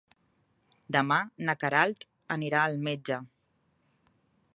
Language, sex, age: Catalan, female, 30-39